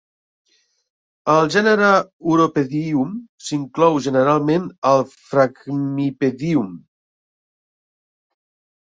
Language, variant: Catalan, Central